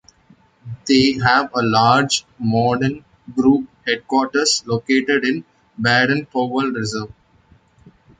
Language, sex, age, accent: English, male, 19-29, India and South Asia (India, Pakistan, Sri Lanka)